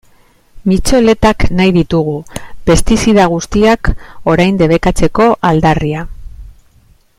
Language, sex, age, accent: Basque, female, 40-49, Mendebalekoa (Araba, Bizkaia, Gipuzkoako mendebaleko herri batzuk)